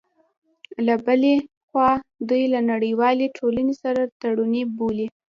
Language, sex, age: Pashto, female, under 19